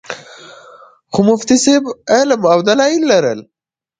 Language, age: Pashto, 19-29